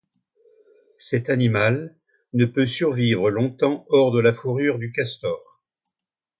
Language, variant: French, Français de métropole